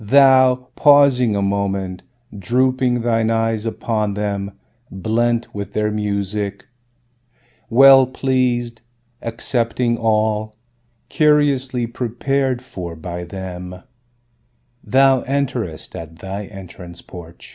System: none